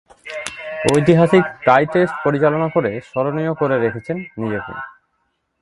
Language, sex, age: Bengali, male, 19-29